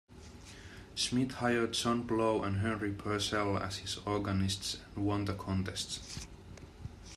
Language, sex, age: English, male, 40-49